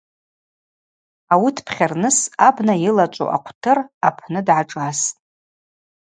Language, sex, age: Abaza, female, 40-49